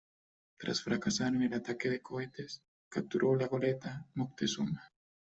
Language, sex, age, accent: Spanish, male, 30-39, América central